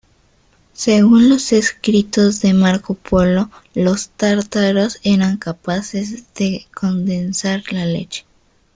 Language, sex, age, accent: Spanish, female, under 19, Andino-Pacífico: Colombia, Perú, Ecuador, oeste de Bolivia y Venezuela andina